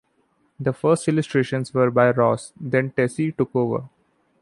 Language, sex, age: English, male, 19-29